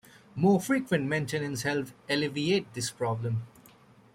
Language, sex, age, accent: English, male, 19-29, United States English